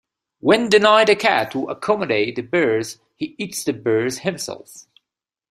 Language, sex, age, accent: English, male, 30-39, United States English